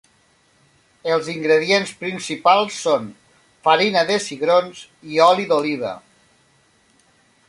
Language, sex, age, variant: Catalan, male, 40-49, Nord-Occidental